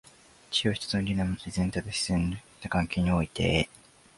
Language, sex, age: Japanese, male, 19-29